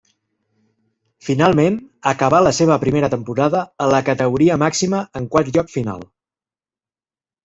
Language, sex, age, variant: Catalan, male, 40-49, Central